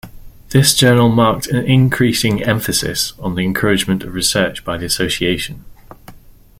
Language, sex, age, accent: English, male, 19-29, England English